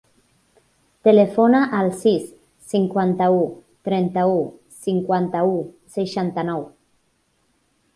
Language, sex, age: Catalan, female, 30-39